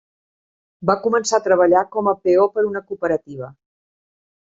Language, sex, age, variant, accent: Catalan, female, 50-59, Central, central